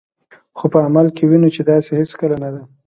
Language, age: Pashto, 19-29